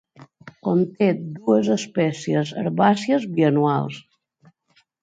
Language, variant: Catalan, Balear